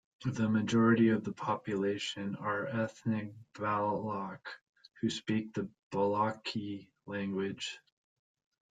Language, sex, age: English, male, 30-39